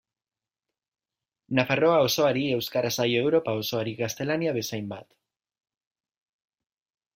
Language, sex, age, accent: Basque, male, 19-29, Erdialdekoa edo Nafarra (Gipuzkoa, Nafarroa)